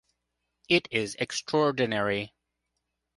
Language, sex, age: English, male, 50-59